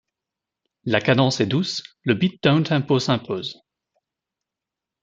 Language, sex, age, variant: French, male, 30-39, Français de métropole